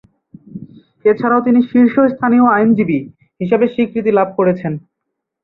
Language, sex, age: Bengali, male, 19-29